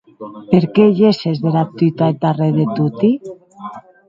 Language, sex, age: Occitan, female, 40-49